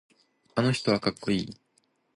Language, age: Japanese, under 19